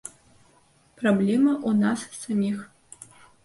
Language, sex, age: Belarusian, female, 19-29